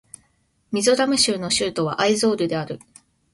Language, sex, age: Japanese, female, 19-29